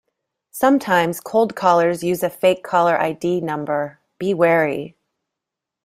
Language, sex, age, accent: English, female, 40-49, United States English